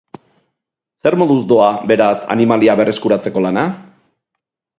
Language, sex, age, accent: Basque, male, 40-49, Erdialdekoa edo Nafarra (Gipuzkoa, Nafarroa)